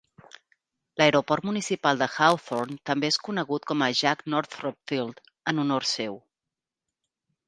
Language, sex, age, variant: Catalan, female, 40-49, Central